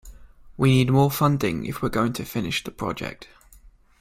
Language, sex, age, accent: English, male, 19-29, England English